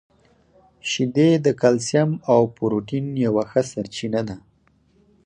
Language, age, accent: Pashto, 19-29, معیاري پښتو